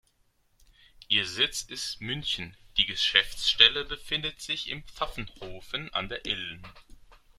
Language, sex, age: German, male, 30-39